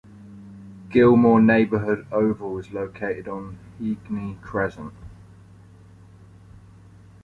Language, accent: English, England English